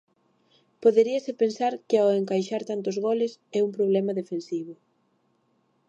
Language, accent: Galician, Oriental (común en zona oriental)